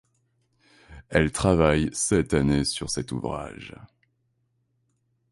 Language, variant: French, Français de métropole